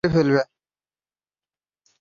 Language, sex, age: Bengali, male, 19-29